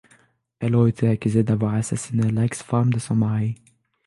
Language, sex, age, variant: French, male, under 19, Français de métropole